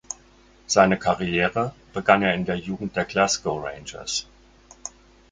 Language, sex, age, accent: German, male, 60-69, Deutschland Deutsch